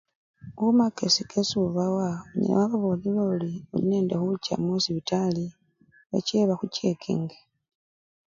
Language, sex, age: Luyia, male, 30-39